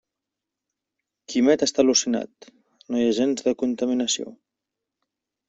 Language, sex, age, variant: Catalan, male, 19-29, Central